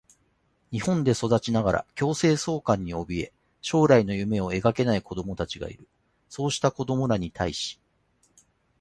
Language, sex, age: Japanese, male, 40-49